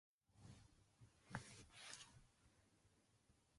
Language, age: Japanese, 19-29